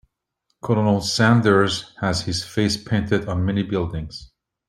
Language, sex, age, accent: English, male, 50-59, United States English